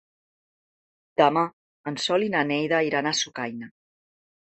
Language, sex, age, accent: Catalan, female, 40-49, Barceloní